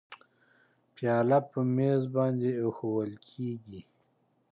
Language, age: Pashto, 40-49